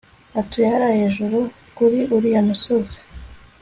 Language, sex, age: Kinyarwanda, female, 19-29